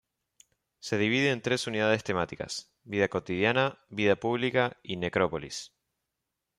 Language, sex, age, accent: Spanish, male, 30-39, Rioplatense: Argentina, Uruguay, este de Bolivia, Paraguay